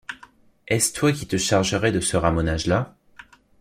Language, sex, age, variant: French, male, 19-29, Français de métropole